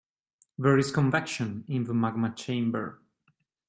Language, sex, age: English, male, 30-39